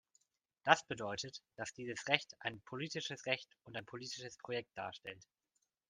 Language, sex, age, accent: German, male, 19-29, Deutschland Deutsch